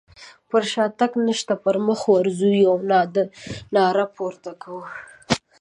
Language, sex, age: Pashto, female, 19-29